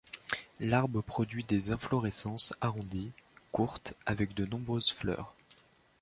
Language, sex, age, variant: French, male, 19-29, Français de métropole